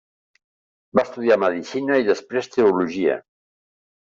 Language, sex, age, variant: Catalan, male, 70-79, Central